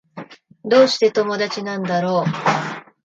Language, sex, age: Japanese, female, 40-49